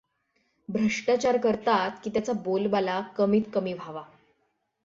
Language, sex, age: Marathi, female, 19-29